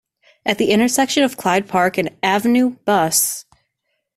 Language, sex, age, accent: English, female, 19-29, United States English